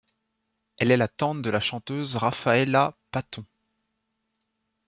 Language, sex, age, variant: French, male, 19-29, Français de métropole